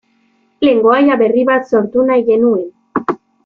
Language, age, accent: Basque, under 19, Mendebalekoa (Araba, Bizkaia, Gipuzkoako mendebaleko herri batzuk)